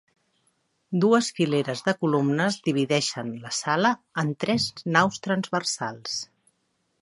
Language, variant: Catalan, Central